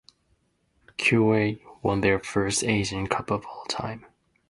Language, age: English, 19-29